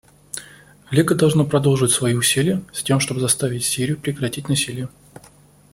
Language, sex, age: Russian, male, 19-29